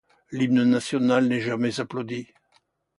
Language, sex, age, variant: French, male, 80-89, Français de métropole